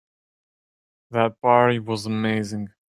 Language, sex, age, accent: English, male, 19-29, United States English